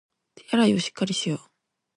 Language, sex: Japanese, female